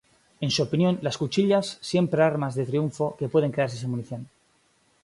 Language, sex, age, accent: Spanish, male, under 19, España: Norte peninsular (Asturias, Castilla y León, Cantabria, País Vasco, Navarra, Aragón, La Rioja, Guadalajara, Cuenca)